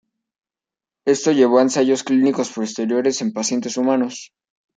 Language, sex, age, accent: Spanish, male, under 19, México